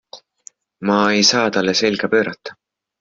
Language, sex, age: Estonian, male, 19-29